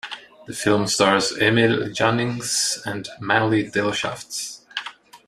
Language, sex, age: English, male, 30-39